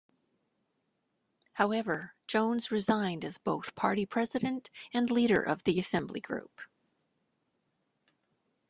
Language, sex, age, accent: English, female, 50-59, Canadian English